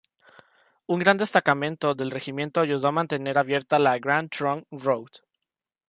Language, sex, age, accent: Spanish, male, under 19, México